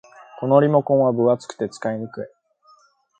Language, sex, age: Japanese, male, 19-29